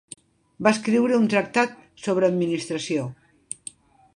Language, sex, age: Catalan, female, 60-69